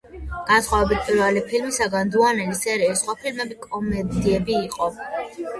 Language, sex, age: Georgian, female, under 19